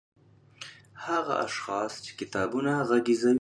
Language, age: Pashto, 30-39